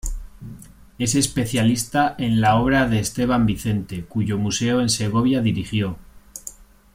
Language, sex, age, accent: Spanish, male, 30-39, España: Norte peninsular (Asturias, Castilla y León, Cantabria, País Vasco, Navarra, Aragón, La Rioja, Guadalajara, Cuenca)